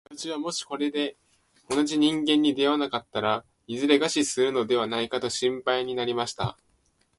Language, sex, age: Japanese, male, under 19